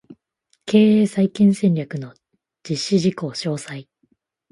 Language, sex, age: Japanese, female, 19-29